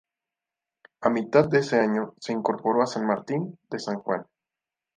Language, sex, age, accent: Spanish, male, 19-29, México